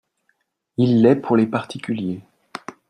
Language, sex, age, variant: French, male, 40-49, Français de métropole